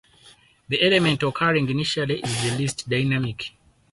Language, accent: English, Southern African (South Africa, Zimbabwe, Namibia)